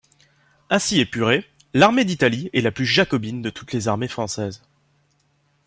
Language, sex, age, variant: French, male, 19-29, Français de métropole